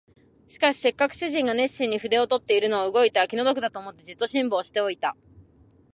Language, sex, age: Japanese, female, 19-29